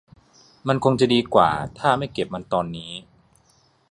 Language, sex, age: Thai, male, 30-39